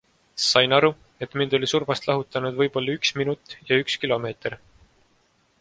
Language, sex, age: Estonian, male, 19-29